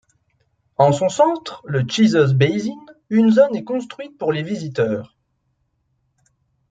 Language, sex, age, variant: French, male, 19-29, Français de métropole